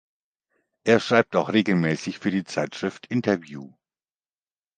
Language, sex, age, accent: German, male, 50-59, Deutschland Deutsch